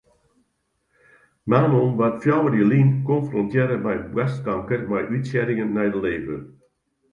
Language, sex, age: Western Frisian, male, 80-89